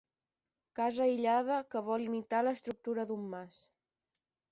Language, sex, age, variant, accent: Catalan, female, under 19, Balear, balear